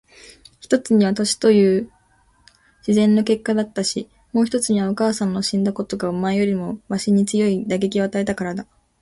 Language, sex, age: Japanese, female, under 19